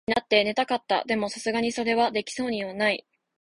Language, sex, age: Japanese, female, 19-29